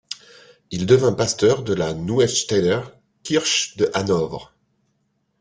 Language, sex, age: French, male, 40-49